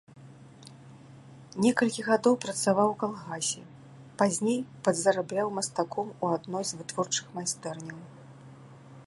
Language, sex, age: Belarusian, female, 60-69